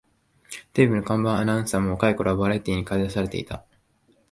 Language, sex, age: Japanese, male, 19-29